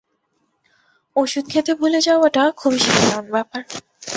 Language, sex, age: Bengali, female, 19-29